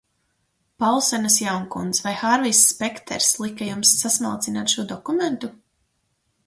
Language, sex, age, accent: Latvian, female, 19-29, Vidus dialekts